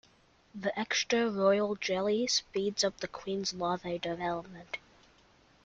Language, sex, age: English, male, under 19